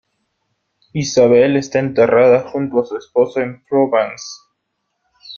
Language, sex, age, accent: Spanish, male, 19-29, Andino-Pacífico: Colombia, Perú, Ecuador, oeste de Bolivia y Venezuela andina